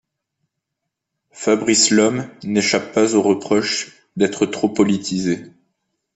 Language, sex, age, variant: French, male, 30-39, Français de métropole